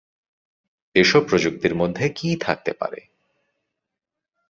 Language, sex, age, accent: Bengali, male, 30-39, চলিত